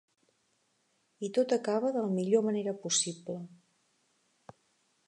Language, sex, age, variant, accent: Catalan, female, 50-59, Central, gironí